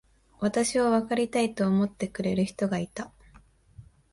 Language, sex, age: Japanese, female, 19-29